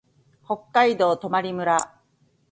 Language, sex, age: Japanese, female, 40-49